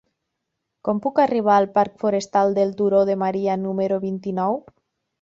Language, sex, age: Catalan, female, 30-39